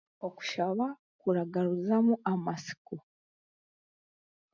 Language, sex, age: Chiga, female, 19-29